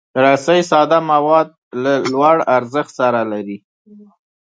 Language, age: Pashto, 30-39